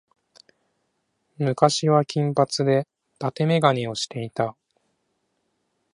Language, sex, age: Japanese, male, 19-29